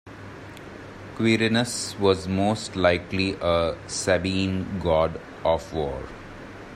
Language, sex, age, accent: English, male, 30-39, India and South Asia (India, Pakistan, Sri Lanka)